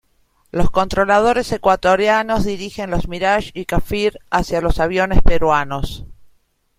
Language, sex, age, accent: Spanish, female, 50-59, Rioplatense: Argentina, Uruguay, este de Bolivia, Paraguay